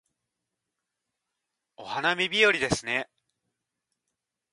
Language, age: Japanese, 30-39